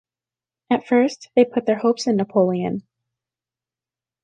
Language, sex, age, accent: English, female, under 19, United States English